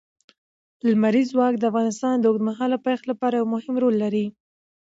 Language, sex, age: Pashto, female, 19-29